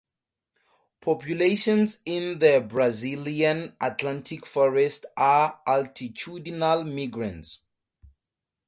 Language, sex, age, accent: English, male, 19-29, Southern African (South Africa, Zimbabwe, Namibia)